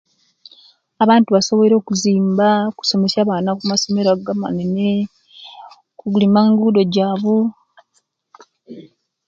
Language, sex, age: Kenyi, female, 19-29